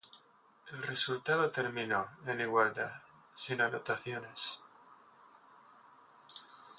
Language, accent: Spanish, España: Centro-Sur peninsular (Madrid, Toledo, Castilla-La Mancha)